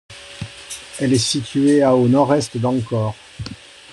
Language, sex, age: French, male, 50-59